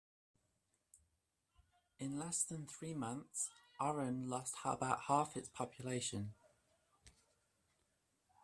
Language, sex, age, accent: English, female, 19-29, England English